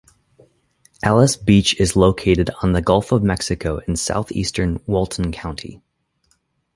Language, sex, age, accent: English, male, 30-39, United States English